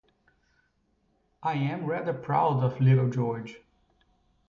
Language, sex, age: English, male, 30-39